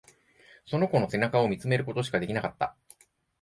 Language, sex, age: Japanese, male, 40-49